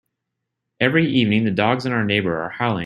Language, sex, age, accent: English, male, 30-39, United States English